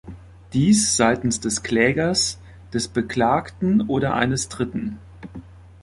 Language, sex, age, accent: German, male, 30-39, Deutschland Deutsch